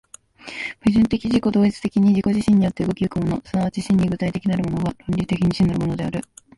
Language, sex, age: Japanese, female, 19-29